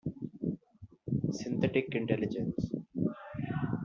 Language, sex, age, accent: English, male, 19-29, India and South Asia (India, Pakistan, Sri Lanka)